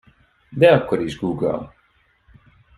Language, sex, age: Hungarian, male, 30-39